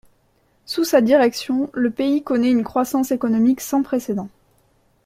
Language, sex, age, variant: French, female, 19-29, Français de métropole